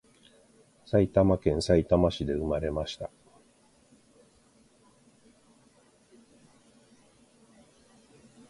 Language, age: Japanese, 50-59